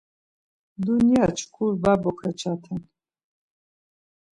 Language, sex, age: Laz, female, 50-59